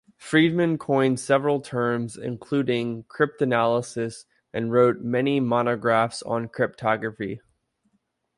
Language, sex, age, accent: English, male, 30-39, United States English